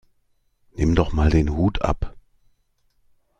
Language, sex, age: German, male, 50-59